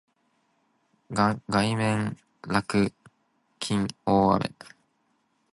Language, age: Cantonese, 19-29